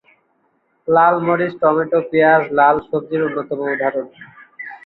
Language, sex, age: Bengali, male, 19-29